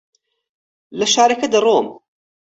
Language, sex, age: Central Kurdish, male, 30-39